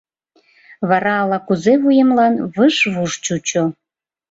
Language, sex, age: Mari, female, 30-39